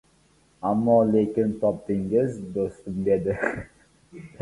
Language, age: Uzbek, 19-29